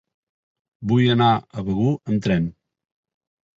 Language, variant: Catalan, Nord-Occidental